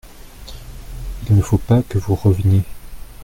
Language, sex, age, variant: French, male, 30-39, Français de métropole